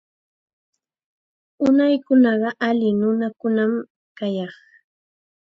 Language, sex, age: Chiquián Ancash Quechua, female, 19-29